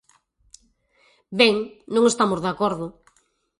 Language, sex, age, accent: Galician, female, 40-49, Atlántico (seseo e gheada)